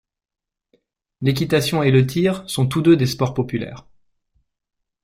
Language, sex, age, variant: French, male, 40-49, Français de métropole